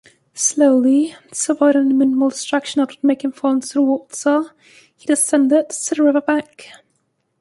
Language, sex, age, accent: English, female, 19-29, England English